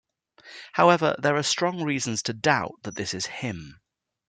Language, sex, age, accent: English, male, 19-29, England English